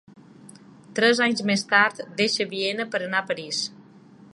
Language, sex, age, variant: Catalan, female, 40-49, Balear